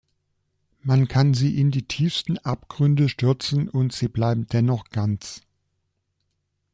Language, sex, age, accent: German, male, 40-49, Deutschland Deutsch